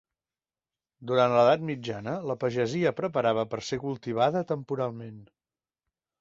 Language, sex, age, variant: Catalan, male, 50-59, Central